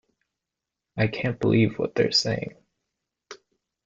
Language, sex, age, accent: English, male, 19-29, United States English